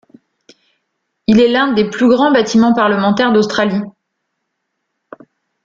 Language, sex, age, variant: French, female, 40-49, Français de métropole